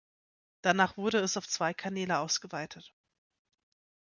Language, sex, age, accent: German, female, 19-29, Deutschland Deutsch